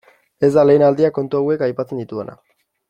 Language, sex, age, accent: Basque, male, 19-29, Erdialdekoa edo Nafarra (Gipuzkoa, Nafarroa)